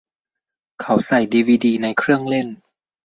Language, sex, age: Thai, male, 19-29